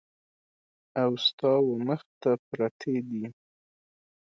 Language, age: Pashto, 19-29